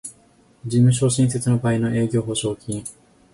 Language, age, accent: Japanese, 19-29, 標準語